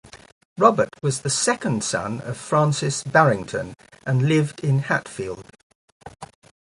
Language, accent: English, England English